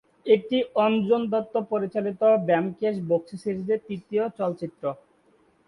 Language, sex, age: Bengali, male, 19-29